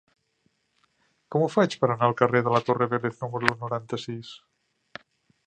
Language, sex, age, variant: Catalan, male, 60-69, Central